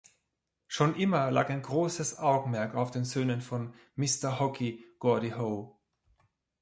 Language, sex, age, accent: German, male, 40-49, Österreichisches Deutsch